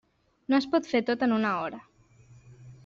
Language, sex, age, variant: Catalan, female, under 19, Central